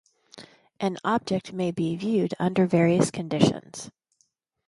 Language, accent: English, United States English